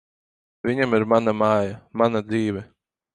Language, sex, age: Latvian, male, 19-29